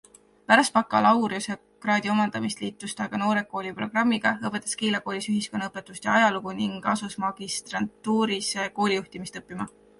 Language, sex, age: Estonian, female, 19-29